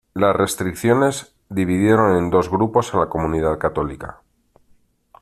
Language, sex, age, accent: Spanish, male, 40-49, España: Centro-Sur peninsular (Madrid, Toledo, Castilla-La Mancha)